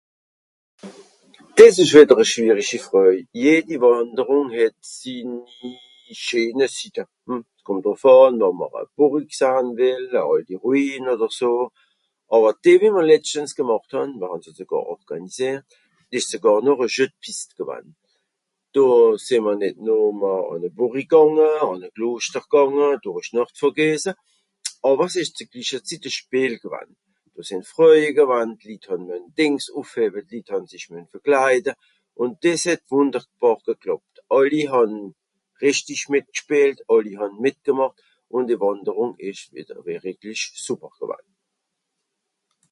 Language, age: Swiss German, 60-69